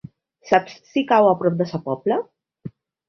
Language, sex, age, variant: Catalan, female, 40-49, Nord-Occidental